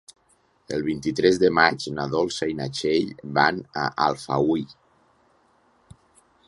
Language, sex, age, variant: Catalan, male, 40-49, Nord-Occidental